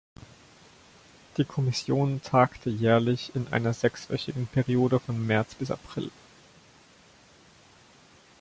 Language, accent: German, Deutschland Deutsch